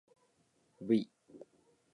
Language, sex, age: Japanese, male, 19-29